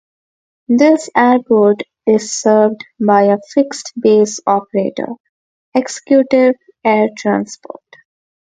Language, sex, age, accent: English, female, under 19, India and South Asia (India, Pakistan, Sri Lanka)